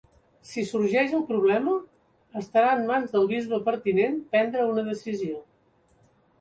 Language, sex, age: Catalan, female, 70-79